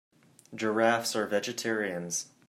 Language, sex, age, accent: English, male, 19-29, United States English